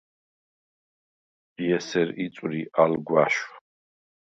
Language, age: Svan, 30-39